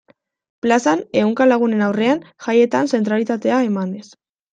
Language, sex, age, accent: Basque, female, 19-29, Mendebalekoa (Araba, Bizkaia, Gipuzkoako mendebaleko herri batzuk)